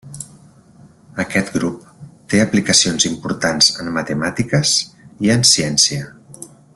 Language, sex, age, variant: Catalan, male, 40-49, Central